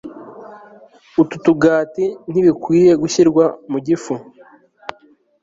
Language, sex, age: Kinyarwanda, male, 19-29